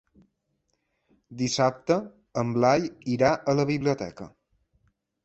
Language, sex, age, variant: Catalan, male, 30-39, Balear